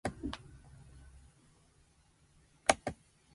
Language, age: Japanese, 19-29